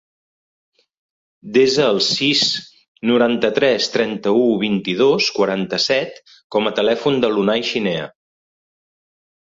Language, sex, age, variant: Catalan, male, 40-49, Central